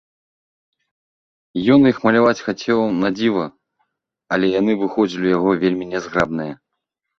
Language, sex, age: Belarusian, male, 30-39